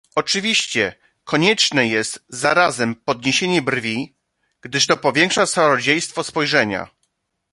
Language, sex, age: Polish, male, 40-49